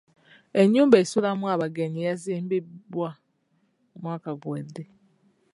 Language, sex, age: Ganda, female, 19-29